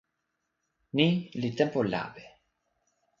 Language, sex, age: Toki Pona, male, 19-29